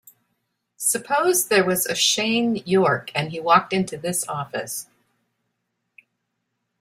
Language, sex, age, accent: English, male, 50-59, United States English